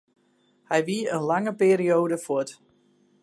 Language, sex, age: Western Frisian, female, 50-59